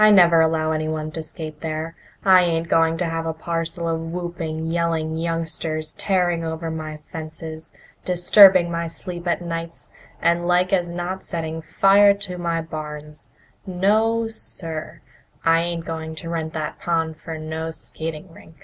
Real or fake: real